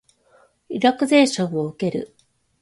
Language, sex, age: Japanese, female, 30-39